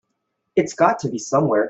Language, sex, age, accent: English, male, 19-29, United States English